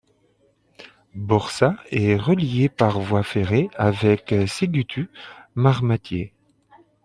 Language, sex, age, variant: French, male, 30-39, Français de métropole